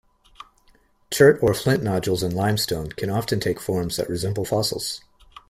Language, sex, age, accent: English, male, 19-29, United States English